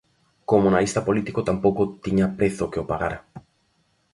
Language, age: Galician, 19-29